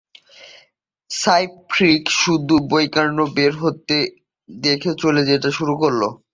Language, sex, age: Bengali, male, 19-29